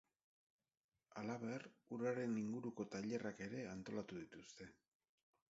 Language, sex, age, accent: Basque, male, 50-59, Erdialdekoa edo Nafarra (Gipuzkoa, Nafarroa)